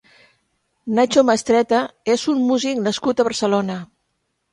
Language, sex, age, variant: Catalan, female, 70-79, Central